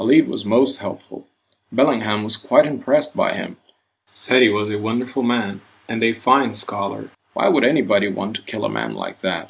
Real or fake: real